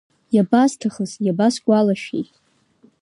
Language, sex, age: Abkhazian, female, 30-39